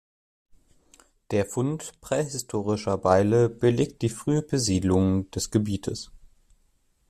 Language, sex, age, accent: German, male, under 19, Deutschland Deutsch